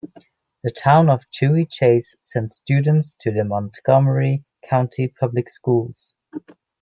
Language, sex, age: English, male, under 19